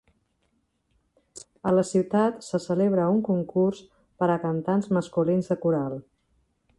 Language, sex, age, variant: Catalan, female, 50-59, Central